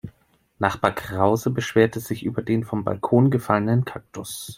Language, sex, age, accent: German, male, 30-39, Deutschland Deutsch